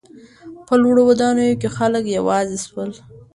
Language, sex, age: Pashto, female, under 19